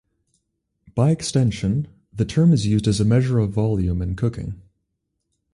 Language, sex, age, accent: English, male, 19-29, United States English